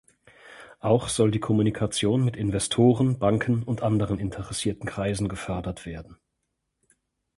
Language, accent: German, Deutschland Deutsch